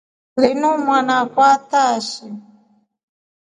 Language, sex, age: Rombo, female, 40-49